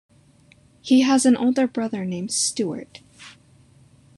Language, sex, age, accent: English, female, under 19, United States English